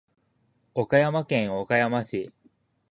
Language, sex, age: Japanese, male, 19-29